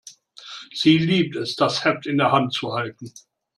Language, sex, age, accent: German, male, 60-69, Deutschland Deutsch